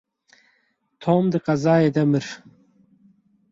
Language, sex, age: Kurdish, male, 30-39